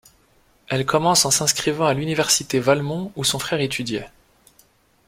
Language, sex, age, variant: French, male, 19-29, Français de métropole